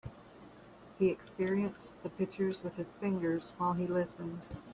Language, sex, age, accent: English, female, 40-49, United States English